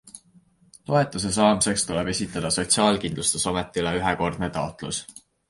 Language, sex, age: Estonian, male, 19-29